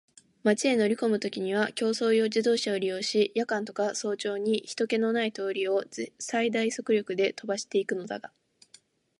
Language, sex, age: Japanese, female, 19-29